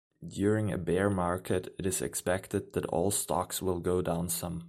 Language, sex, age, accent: English, male, 19-29, England English